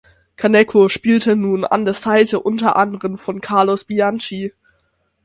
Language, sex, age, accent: German, male, under 19, Österreichisches Deutsch